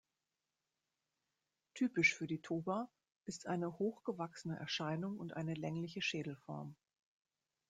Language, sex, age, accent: German, female, 40-49, Deutschland Deutsch